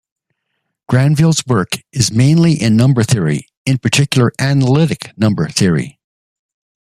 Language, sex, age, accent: English, male, 60-69, Canadian English